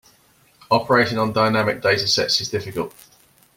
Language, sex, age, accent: English, male, 40-49, England English